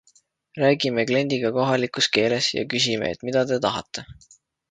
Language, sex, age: Estonian, male, 19-29